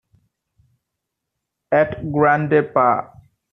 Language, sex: English, male